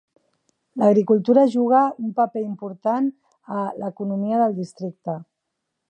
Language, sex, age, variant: Catalan, female, 40-49, Central